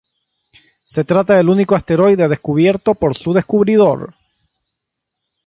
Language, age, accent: Spanish, 40-49, Chileno: Chile, Cuyo